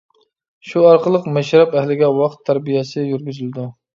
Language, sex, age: Uyghur, male, 30-39